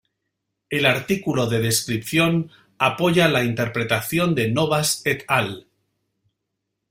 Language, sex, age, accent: Spanish, male, 40-49, España: Norte peninsular (Asturias, Castilla y León, Cantabria, País Vasco, Navarra, Aragón, La Rioja, Guadalajara, Cuenca)